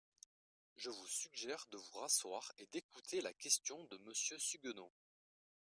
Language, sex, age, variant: French, male, 30-39, Français de métropole